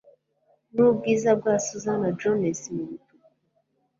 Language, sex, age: Kinyarwanda, female, 19-29